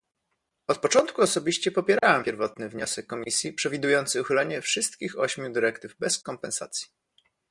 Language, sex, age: Polish, male, 30-39